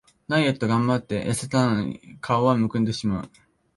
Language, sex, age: Japanese, male, 19-29